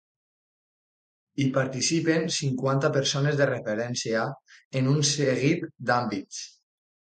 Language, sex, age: Catalan, male, 19-29